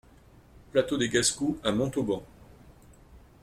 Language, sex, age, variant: French, male, 40-49, Français de métropole